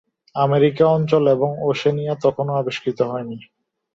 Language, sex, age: Bengali, male, 19-29